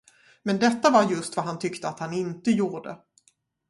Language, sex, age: Swedish, female, 40-49